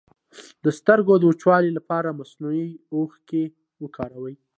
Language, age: Pashto, 19-29